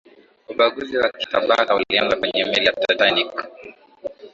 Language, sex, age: Swahili, male, 19-29